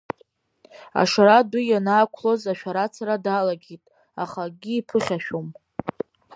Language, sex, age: Abkhazian, female, under 19